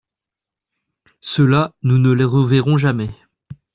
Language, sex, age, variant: French, male, 30-39, Français de métropole